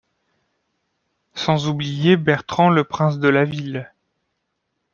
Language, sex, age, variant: French, male, 30-39, Français de métropole